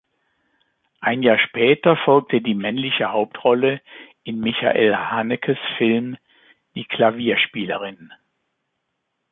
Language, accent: German, Deutschland Deutsch